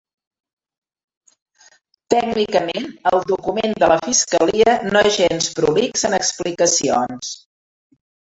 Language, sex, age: Catalan, female, 50-59